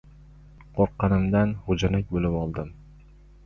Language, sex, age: Uzbek, male, 19-29